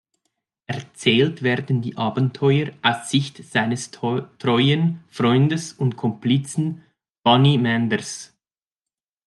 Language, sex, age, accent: German, male, 30-39, Schweizerdeutsch